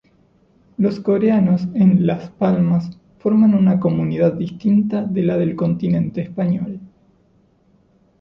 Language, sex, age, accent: Spanish, male, 30-39, Rioplatense: Argentina, Uruguay, este de Bolivia, Paraguay